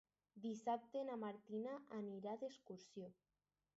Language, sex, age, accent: Catalan, female, under 19, aprenent (recent, des del castellà)